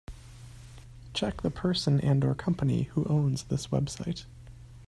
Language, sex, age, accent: English, male, 30-39, United States English